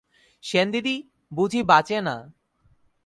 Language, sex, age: Bengali, male, 19-29